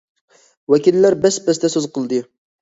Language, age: Uyghur, 19-29